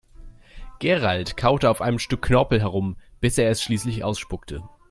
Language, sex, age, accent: German, male, 19-29, Deutschland Deutsch